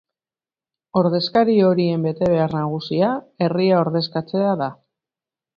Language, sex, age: Basque, female, 50-59